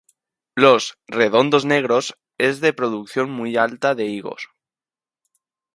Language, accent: Spanish, España: Centro-Sur peninsular (Madrid, Toledo, Castilla-La Mancha)